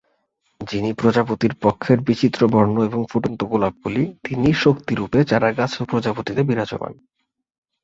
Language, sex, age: Bengali, male, 19-29